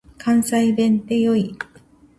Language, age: Japanese, 50-59